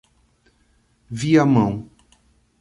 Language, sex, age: Portuguese, male, 60-69